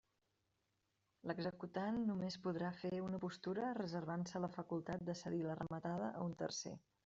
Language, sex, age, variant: Catalan, female, 30-39, Central